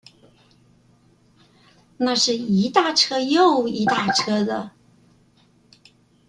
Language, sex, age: Chinese, female, 60-69